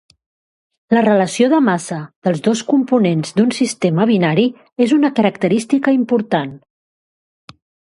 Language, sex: Catalan, female